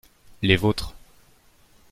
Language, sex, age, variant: French, male, 19-29, Français de métropole